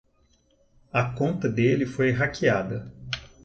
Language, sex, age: Portuguese, male, 50-59